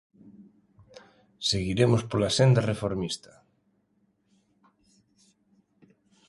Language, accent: Galician, Normativo (estándar)